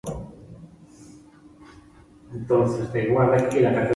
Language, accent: Spanish, España: Norte peninsular (Asturias, Castilla y León, Cantabria, País Vasco, Navarra, Aragón, La Rioja, Guadalajara, Cuenca)